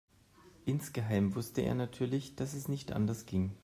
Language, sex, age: German, male, 30-39